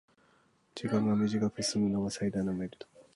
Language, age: Japanese, 19-29